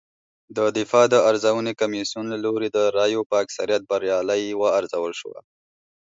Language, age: Pashto, 19-29